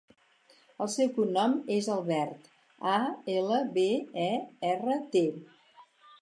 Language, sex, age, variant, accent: Catalan, female, 60-69, Central, Català central